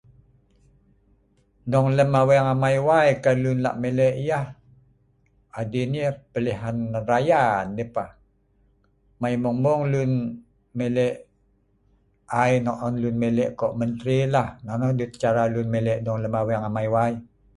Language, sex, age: Sa'ban, male, 50-59